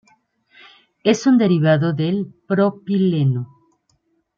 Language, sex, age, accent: Spanish, female, 50-59, México